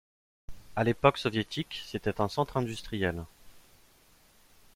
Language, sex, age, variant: French, male, 19-29, Français de métropole